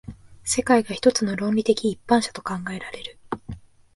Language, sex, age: Japanese, female, 19-29